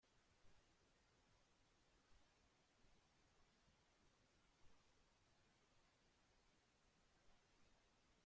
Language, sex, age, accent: Spanish, male, 40-49, México